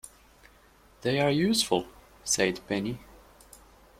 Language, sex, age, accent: English, male, 19-29, United States English